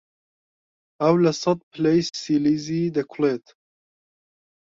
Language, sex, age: Central Kurdish, male, 19-29